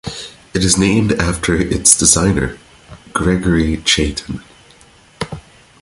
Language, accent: English, United States English